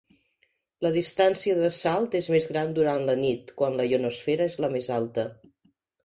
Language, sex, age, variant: Catalan, female, 50-59, Central